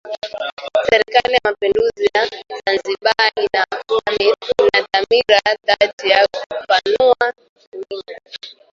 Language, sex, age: Swahili, female, 19-29